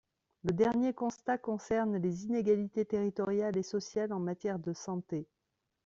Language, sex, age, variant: French, female, 40-49, Français de métropole